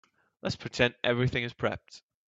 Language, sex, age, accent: English, male, 19-29, England English